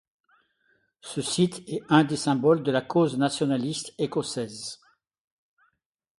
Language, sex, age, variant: French, male, 70-79, Français de métropole